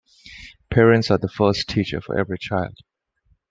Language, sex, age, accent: English, male, 19-29, India and South Asia (India, Pakistan, Sri Lanka)